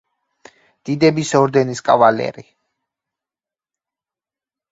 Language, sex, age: Georgian, male, 30-39